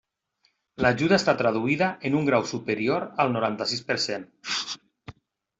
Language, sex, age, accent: Catalan, male, 40-49, valencià